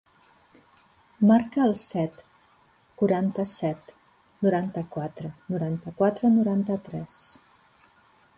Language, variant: Catalan, Central